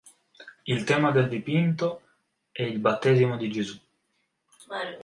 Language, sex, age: Italian, male, 19-29